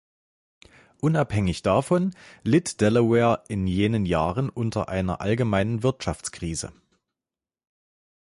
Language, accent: German, Deutschland Deutsch